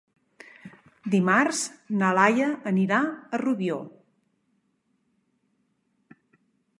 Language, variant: Catalan, Central